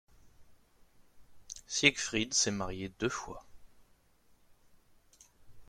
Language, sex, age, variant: French, male, 19-29, Français de métropole